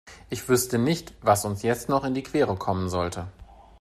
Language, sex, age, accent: German, male, 30-39, Deutschland Deutsch